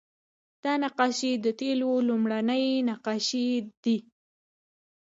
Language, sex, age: Pashto, female, 30-39